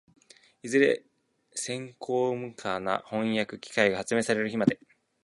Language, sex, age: Japanese, male, 19-29